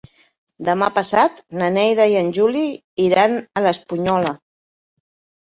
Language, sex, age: Catalan, female, 50-59